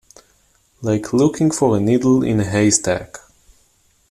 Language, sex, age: English, male, 19-29